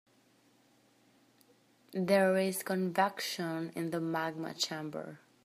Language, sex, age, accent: English, female, 19-29, United States English